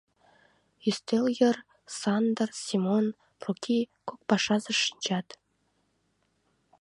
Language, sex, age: Mari, female, 19-29